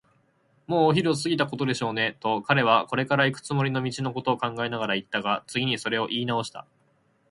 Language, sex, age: Japanese, male, 19-29